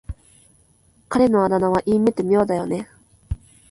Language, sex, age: Japanese, female, 19-29